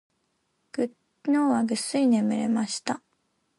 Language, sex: Japanese, female